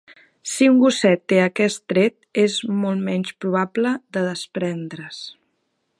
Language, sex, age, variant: Catalan, female, 30-39, Central